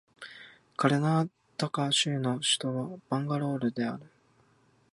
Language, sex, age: Japanese, male, 19-29